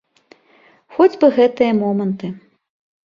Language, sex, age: Belarusian, female, 30-39